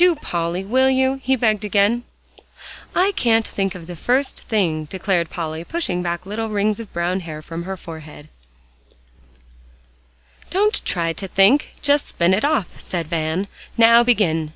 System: none